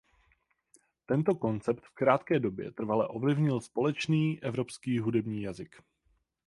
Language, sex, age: Czech, male, 19-29